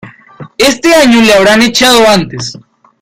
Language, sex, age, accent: Spanish, male, under 19, Andino-Pacífico: Colombia, Perú, Ecuador, oeste de Bolivia y Venezuela andina